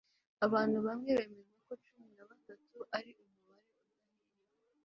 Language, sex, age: Kinyarwanda, female, 19-29